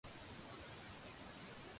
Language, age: Cantonese, 19-29